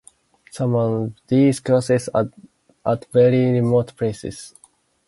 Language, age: English, 19-29